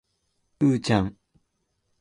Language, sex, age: Japanese, male, 19-29